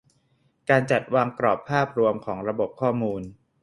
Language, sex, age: Thai, male, 19-29